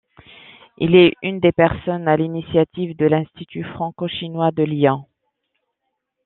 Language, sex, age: French, female, 19-29